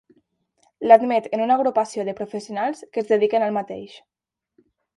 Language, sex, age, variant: Catalan, female, 19-29, Nord-Occidental